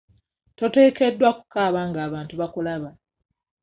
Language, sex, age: Ganda, female, 19-29